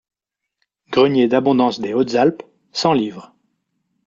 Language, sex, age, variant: French, male, 19-29, Français de métropole